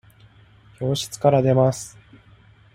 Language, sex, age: Japanese, male, 30-39